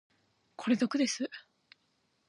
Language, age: Japanese, 19-29